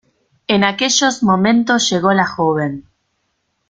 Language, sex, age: Spanish, female, 30-39